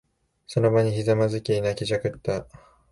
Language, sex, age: Japanese, male, 19-29